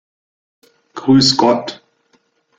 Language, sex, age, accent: German, male, 30-39, Deutschland Deutsch